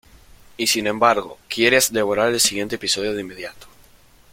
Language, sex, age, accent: Spanish, male, under 19, Rioplatense: Argentina, Uruguay, este de Bolivia, Paraguay